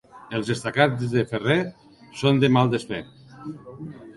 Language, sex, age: Catalan, female, 50-59